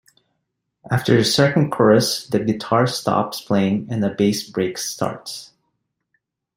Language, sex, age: English, male, 40-49